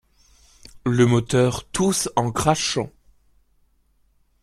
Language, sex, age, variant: French, male, 19-29, Français de métropole